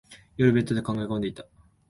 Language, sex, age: Japanese, male, 19-29